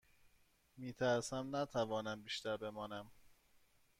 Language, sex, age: Persian, male, 30-39